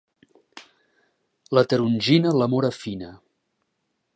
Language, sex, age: Catalan, male, 40-49